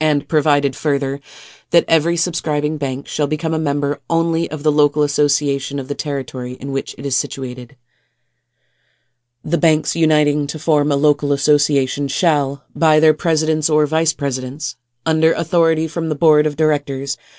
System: none